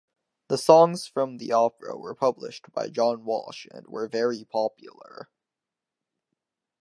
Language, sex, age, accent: English, male, under 19, United States English